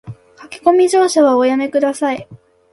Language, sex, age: Japanese, female, 19-29